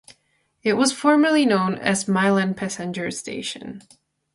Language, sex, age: English, female, 19-29